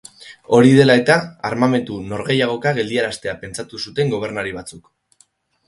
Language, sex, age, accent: Basque, male, 30-39, Mendebalekoa (Araba, Bizkaia, Gipuzkoako mendebaleko herri batzuk)